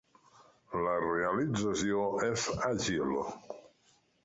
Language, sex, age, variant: Catalan, male, 60-69, Central